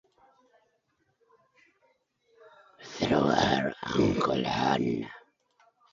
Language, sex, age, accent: English, male, 70-79, Scottish English